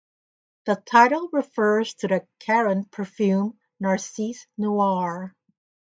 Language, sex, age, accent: English, female, 50-59, United States English